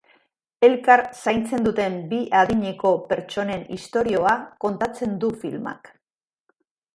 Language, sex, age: Basque, female, 50-59